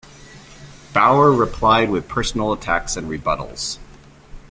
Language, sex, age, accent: English, male, 40-49, United States English